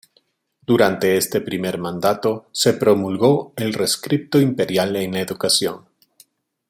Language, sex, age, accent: Spanish, male, 40-49, Andino-Pacífico: Colombia, Perú, Ecuador, oeste de Bolivia y Venezuela andina